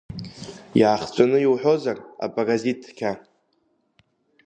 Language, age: Abkhazian, under 19